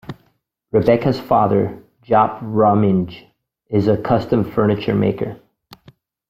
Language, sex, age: English, male, 19-29